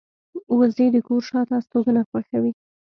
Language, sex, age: Pashto, female, under 19